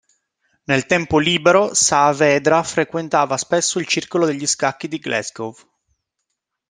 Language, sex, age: Italian, male, 30-39